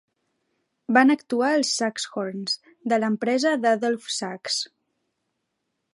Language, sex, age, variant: Catalan, female, 19-29, Central